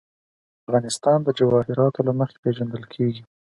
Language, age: Pashto, 19-29